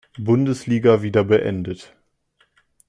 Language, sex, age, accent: German, male, under 19, Deutschland Deutsch